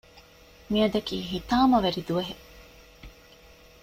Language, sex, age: Divehi, female, 19-29